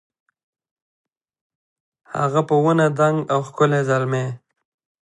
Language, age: Pashto, 19-29